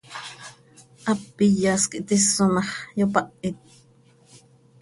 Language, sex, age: Seri, female, 30-39